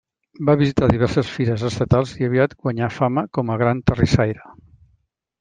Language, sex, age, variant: Catalan, male, 60-69, Central